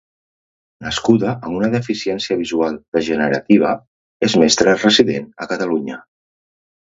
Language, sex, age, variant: Catalan, male, 40-49, Central